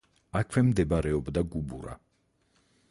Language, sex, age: Georgian, male, 40-49